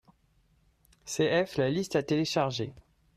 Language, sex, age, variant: French, male, 30-39, Français de métropole